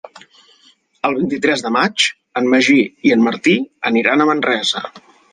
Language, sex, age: Catalan, male, 40-49